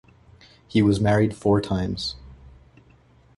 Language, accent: English, Canadian English